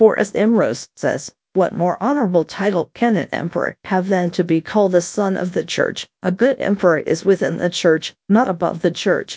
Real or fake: fake